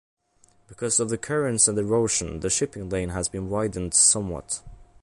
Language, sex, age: English, male, under 19